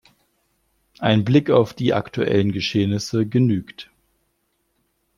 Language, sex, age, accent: German, male, 40-49, Deutschland Deutsch